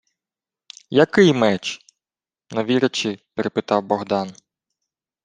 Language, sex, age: Ukrainian, male, 19-29